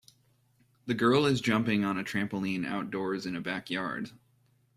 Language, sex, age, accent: English, male, 30-39, United States English